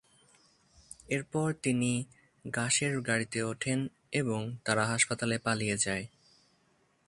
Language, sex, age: Bengali, male, 19-29